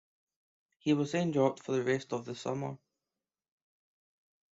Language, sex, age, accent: English, male, 19-29, Scottish English